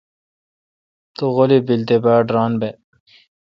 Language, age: Kalkoti, 19-29